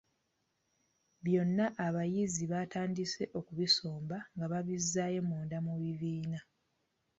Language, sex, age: Ganda, female, 19-29